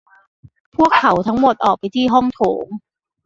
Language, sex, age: Thai, female, 40-49